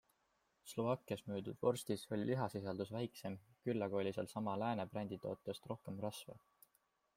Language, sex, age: Estonian, male, 19-29